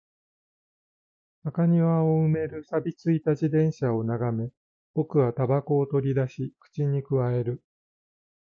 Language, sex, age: Japanese, male, 60-69